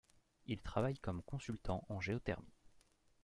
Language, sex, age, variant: French, male, 19-29, Français de métropole